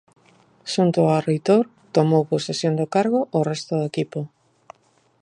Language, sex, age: Galician, female, 40-49